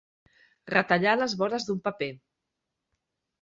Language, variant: Catalan, Central